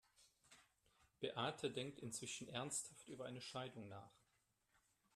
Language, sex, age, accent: German, male, 50-59, Deutschland Deutsch